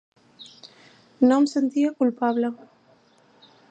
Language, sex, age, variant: Catalan, female, 19-29, Balear